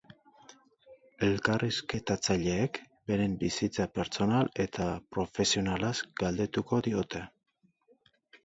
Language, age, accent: Basque, 50-59, Mendebalekoa (Araba, Bizkaia, Gipuzkoako mendebaleko herri batzuk)